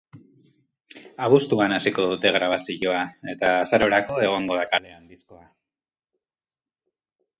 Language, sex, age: Basque, male, 50-59